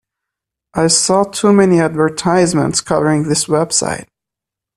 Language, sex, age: English, male, 19-29